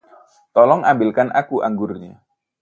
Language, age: Indonesian, 30-39